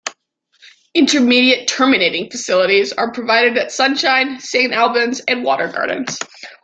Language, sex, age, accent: English, female, under 19, United States English